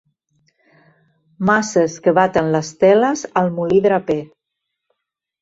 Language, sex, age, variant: Catalan, female, 50-59, Central